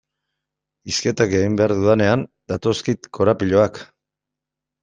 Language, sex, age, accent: Basque, male, 50-59, Mendebalekoa (Araba, Bizkaia, Gipuzkoako mendebaleko herri batzuk)